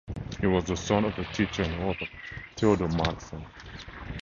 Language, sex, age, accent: English, male, 30-39, Southern African (South Africa, Zimbabwe, Namibia)